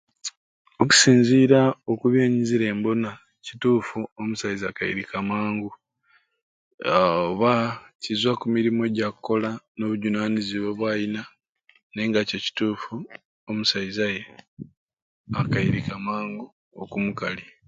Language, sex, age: Ruuli, male, 30-39